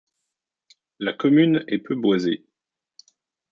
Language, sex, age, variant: French, male, 30-39, Français de métropole